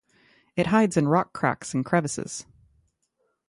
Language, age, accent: English, 30-39, United States English